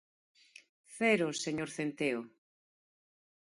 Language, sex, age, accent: Galician, female, 40-49, Normativo (estándar)